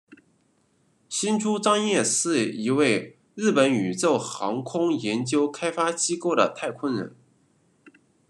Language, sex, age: Chinese, male, 30-39